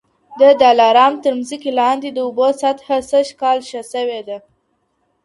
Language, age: Pashto, under 19